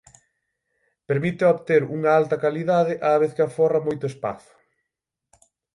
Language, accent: Galician, Atlántico (seseo e gheada); Normativo (estándar)